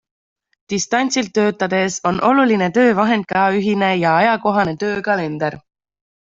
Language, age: Estonian, 19-29